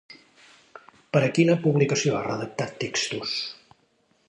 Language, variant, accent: Catalan, Central, central